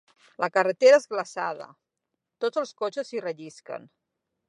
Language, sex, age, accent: Catalan, female, 40-49, central; nord-occidental